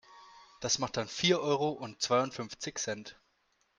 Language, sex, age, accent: German, male, 19-29, Deutschland Deutsch